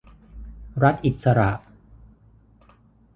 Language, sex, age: Thai, male, 40-49